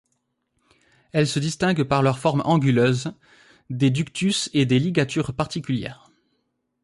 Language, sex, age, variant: French, male, 19-29, Français de métropole